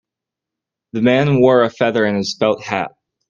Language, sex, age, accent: English, male, 19-29, United States English